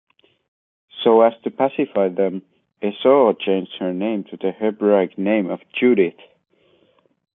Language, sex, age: English, male, 19-29